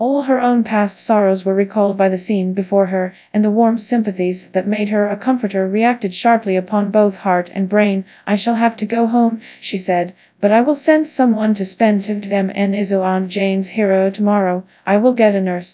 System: TTS, FastPitch